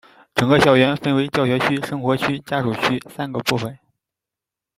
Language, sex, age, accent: Chinese, male, 19-29, 出生地：江苏省